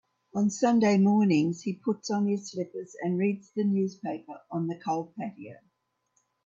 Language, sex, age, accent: English, female, 70-79, Australian English